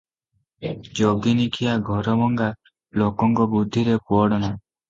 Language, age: Odia, 19-29